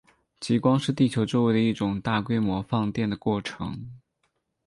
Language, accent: Chinese, 出生地：江西省